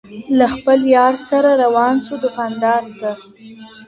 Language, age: Pashto, under 19